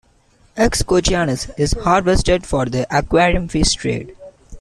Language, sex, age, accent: English, male, 19-29, India and South Asia (India, Pakistan, Sri Lanka)